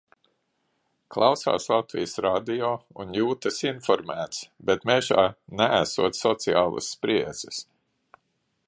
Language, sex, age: Latvian, male, 70-79